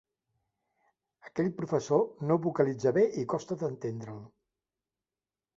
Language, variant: Catalan, Central